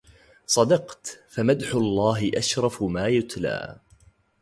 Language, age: Arabic, 19-29